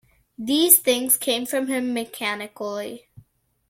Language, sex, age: English, female, under 19